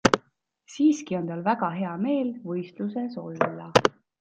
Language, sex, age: Estonian, female, 19-29